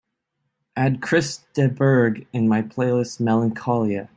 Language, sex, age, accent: English, male, 19-29, United States English